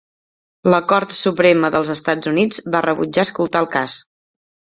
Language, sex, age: Catalan, female, 30-39